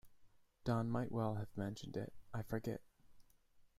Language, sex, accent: English, male, United States English